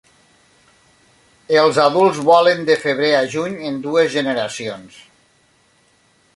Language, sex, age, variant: Catalan, male, 40-49, Nord-Occidental